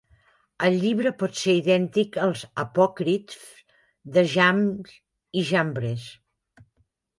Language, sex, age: Catalan, female, 60-69